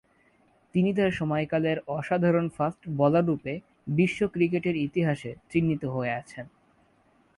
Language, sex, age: Bengali, male, under 19